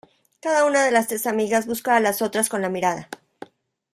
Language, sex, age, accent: Spanish, female, 40-49, México